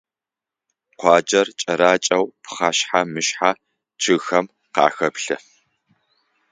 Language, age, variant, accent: Adyghe, 40-49, Адыгабзэ (Кирил, пстэумэ зэдыряе), Бжъэдыгъу (Bjeduğ)